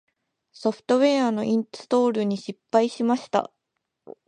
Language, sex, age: Japanese, female, 19-29